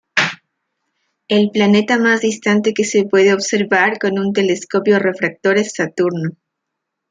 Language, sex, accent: Spanish, female, Andino-Pacífico: Colombia, Perú, Ecuador, oeste de Bolivia y Venezuela andina